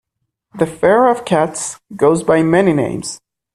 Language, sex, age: English, male, 19-29